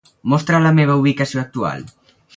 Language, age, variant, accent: Catalan, under 19, Valencià septentrional, valencià